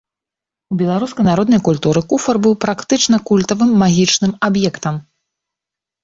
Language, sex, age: Belarusian, female, 30-39